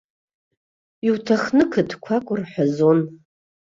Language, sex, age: Abkhazian, female, 60-69